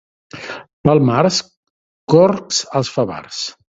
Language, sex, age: Catalan, male, 60-69